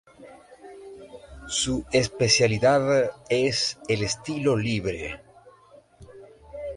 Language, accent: Spanish, Caribe: Cuba, Venezuela, Puerto Rico, República Dominicana, Panamá, Colombia caribeña, México caribeño, Costa del golfo de México